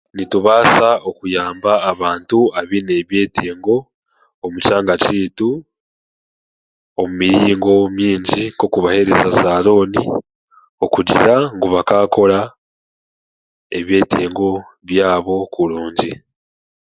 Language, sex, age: Chiga, male, 19-29